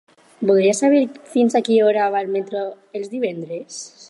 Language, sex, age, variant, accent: Catalan, female, under 19, Alacantí, valencià